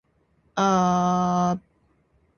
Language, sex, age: Japanese, female, 19-29